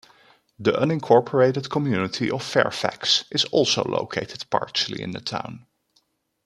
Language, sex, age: English, male, 30-39